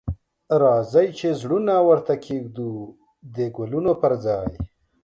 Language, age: Pashto, 40-49